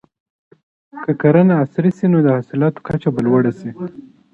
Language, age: Pashto, 30-39